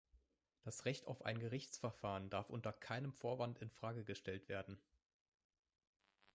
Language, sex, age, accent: German, male, 19-29, Deutschland Deutsch